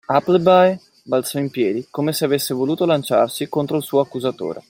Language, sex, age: Italian, male, 30-39